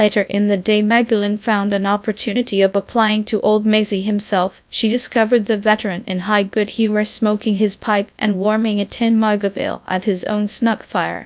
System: TTS, GradTTS